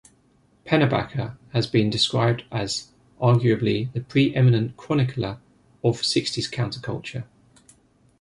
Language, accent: English, England English